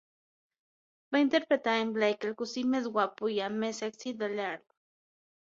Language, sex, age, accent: Catalan, female, 19-29, central; aprenent (recent, des del castellà)